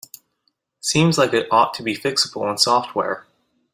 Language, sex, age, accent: English, female, 19-29, Canadian English